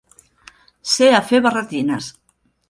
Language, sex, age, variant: Catalan, female, 50-59, Central